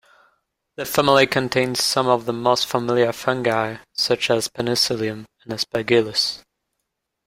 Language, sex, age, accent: English, male, 19-29, United States English